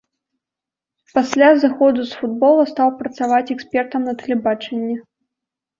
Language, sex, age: Belarusian, female, under 19